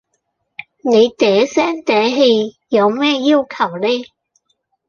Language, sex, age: Cantonese, female, 30-39